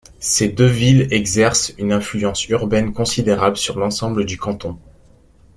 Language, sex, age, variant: French, male, 19-29, Français de métropole